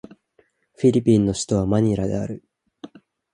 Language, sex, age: Japanese, male, 19-29